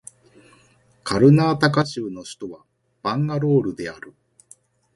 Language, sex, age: Japanese, male, 40-49